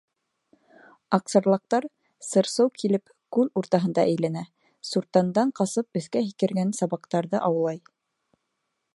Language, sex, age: Bashkir, female, 19-29